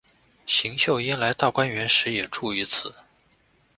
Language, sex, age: Chinese, male, 19-29